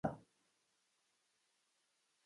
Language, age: Pashto, 30-39